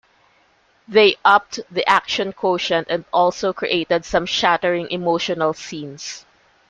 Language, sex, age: English, female, 50-59